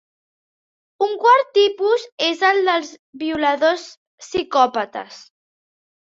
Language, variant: Catalan, Central